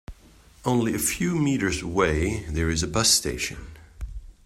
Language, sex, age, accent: English, male, 30-39, United States English